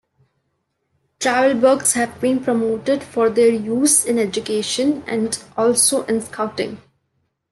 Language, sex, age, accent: English, female, 19-29, India and South Asia (India, Pakistan, Sri Lanka)